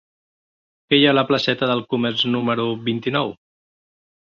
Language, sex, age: Catalan, male, 50-59